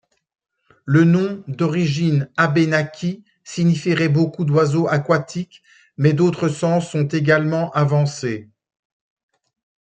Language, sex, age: French, male, 60-69